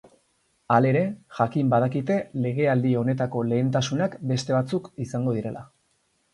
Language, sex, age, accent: Basque, male, 19-29, Erdialdekoa edo Nafarra (Gipuzkoa, Nafarroa)